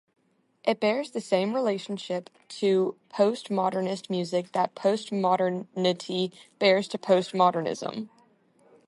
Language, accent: English, United States English